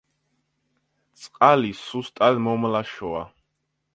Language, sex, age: Georgian, male, under 19